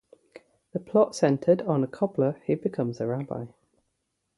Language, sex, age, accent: English, female, 30-39, England English; yorkshire